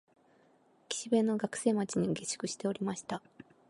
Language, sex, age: Japanese, female, 19-29